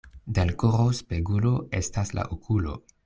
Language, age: Esperanto, 19-29